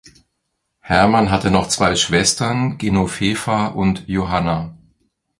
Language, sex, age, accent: German, male, 50-59, Deutschland Deutsch